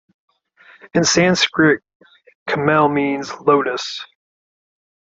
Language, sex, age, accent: English, male, 30-39, United States English